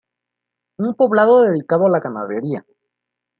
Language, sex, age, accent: Spanish, male, 19-29, México